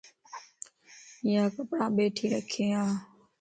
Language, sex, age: Lasi, female, 19-29